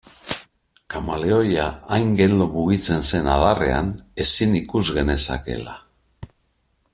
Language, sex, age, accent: Basque, male, 50-59, Mendebalekoa (Araba, Bizkaia, Gipuzkoako mendebaleko herri batzuk)